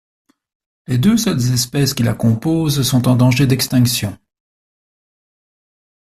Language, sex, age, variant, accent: French, male, 50-59, Français d'Europe, Français de Belgique